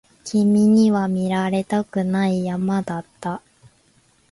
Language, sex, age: Japanese, female, 19-29